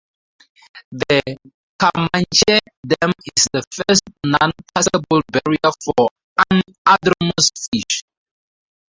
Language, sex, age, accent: English, male, 19-29, Southern African (South Africa, Zimbabwe, Namibia)